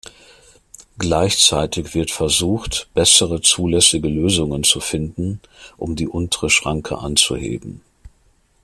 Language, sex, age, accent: German, male, 50-59, Deutschland Deutsch